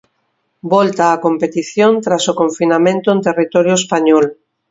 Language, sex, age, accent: Galician, female, 50-59, Oriental (común en zona oriental)